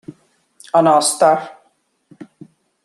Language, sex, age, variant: Irish, male, 50-59, Gaeilge Uladh